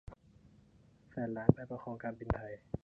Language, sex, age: Thai, male, under 19